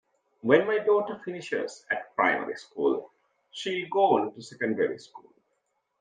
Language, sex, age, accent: English, male, 30-39, India and South Asia (India, Pakistan, Sri Lanka)